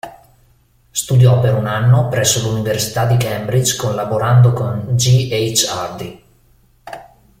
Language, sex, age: Italian, male, 40-49